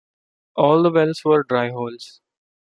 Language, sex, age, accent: English, male, 19-29, India and South Asia (India, Pakistan, Sri Lanka)